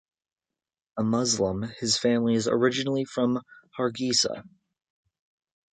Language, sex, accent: English, male, United States English